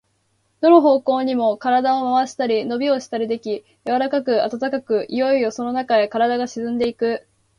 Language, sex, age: Japanese, female, 19-29